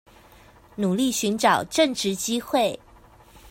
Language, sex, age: Chinese, female, 30-39